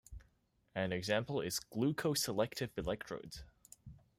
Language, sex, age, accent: English, male, under 19, Hong Kong English